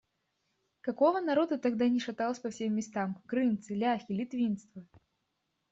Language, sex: Russian, female